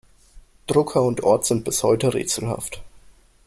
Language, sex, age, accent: German, male, under 19, Deutschland Deutsch